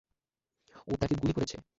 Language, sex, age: Bengali, male, 19-29